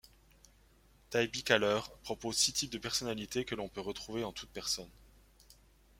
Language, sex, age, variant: French, male, 30-39, Français de métropole